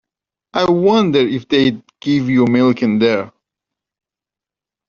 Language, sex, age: English, male, 40-49